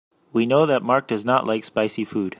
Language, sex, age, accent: English, male, 30-39, United States English